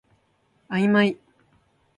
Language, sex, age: Japanese, female, 19-29